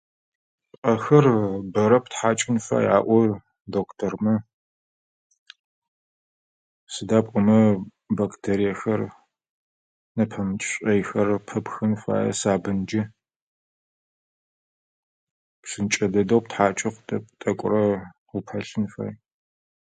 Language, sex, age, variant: Adyghe, male, 30-39, Адыгабзэ (Кирил, пстэумэ зэдыряе)